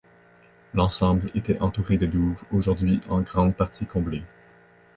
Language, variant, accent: French, Français d'Amérique du Nord, Français du Canada